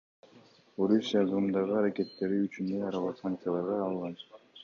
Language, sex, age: Kyrgyz, male, 19-29